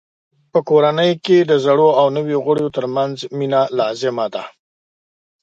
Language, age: Pashto, 40-49